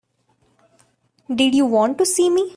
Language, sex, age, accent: English, female, 19-29, India and South Asia (India, Pakistan, Sri Lanka)